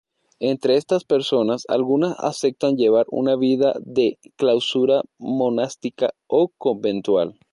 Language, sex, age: Spanish, male, 19-29